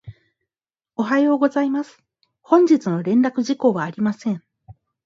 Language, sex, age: Japanese, female, 30-39